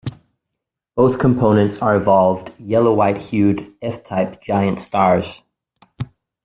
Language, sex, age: English, male, 19-29